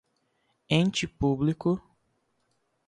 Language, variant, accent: Portuguese, Portuguese (Brasil), Nordestino